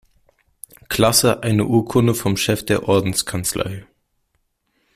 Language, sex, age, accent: German, male, under 19, Deutschland Deutsch